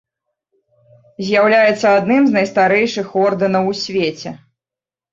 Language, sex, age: Belarusian, female, 30-39